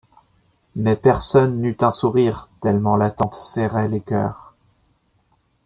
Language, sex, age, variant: French, male, 30-39, Français de métropole